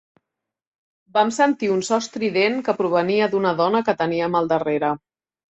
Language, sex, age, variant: Catalan, female, 40-49, Central